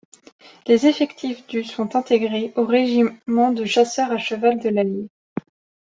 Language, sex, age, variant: French, female, 19-29, Français de métropole